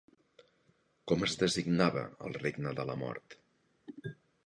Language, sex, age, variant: Catalan, male, 60-69, Central